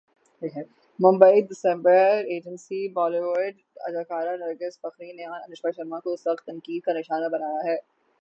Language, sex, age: Urdu, female, 19-29